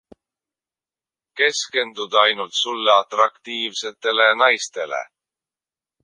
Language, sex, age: Estonian, male, 19-29